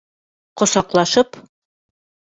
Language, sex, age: Bashkir, female, 19-29